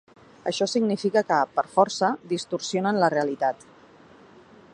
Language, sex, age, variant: Catalan, female, 40-49, Central